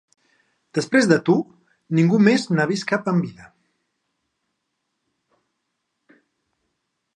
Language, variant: Catalan, Central